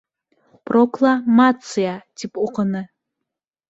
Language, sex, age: Bashkir, female, 19-29